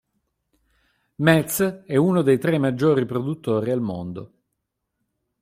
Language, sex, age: Italian, male, 50-59